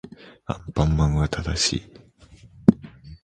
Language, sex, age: Japanese, male, 19-29